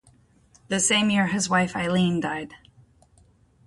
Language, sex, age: English, female, 50-59